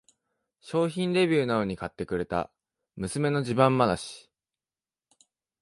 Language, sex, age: Japanese, male, 19-29